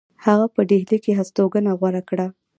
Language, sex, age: Pashto, female, 19-29